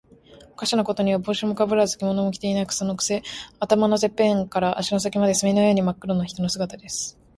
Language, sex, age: Japanese, female, 19-29